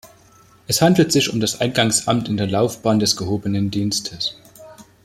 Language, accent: German, Deutschland Deutsch